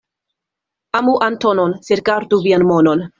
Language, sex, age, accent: Esperanto, female, 19-29, Internacia